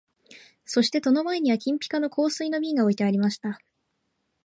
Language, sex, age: Japanese, female, 19-29